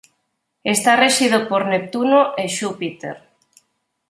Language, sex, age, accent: Galician, female, 40-49, Oriental (común en zona oriental)